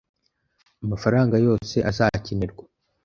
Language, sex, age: Kinyarwanda, male, under 19